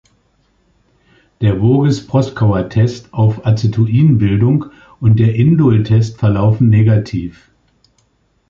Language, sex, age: German, male, 60-69